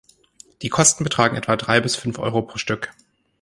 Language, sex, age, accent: German, male, 30-39, Deutschland Deutsch